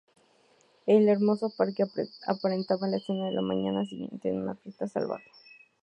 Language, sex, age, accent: Spanish, female, under 19, México